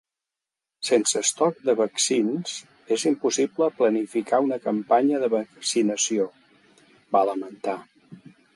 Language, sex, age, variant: Catalan, male, 60-69, Central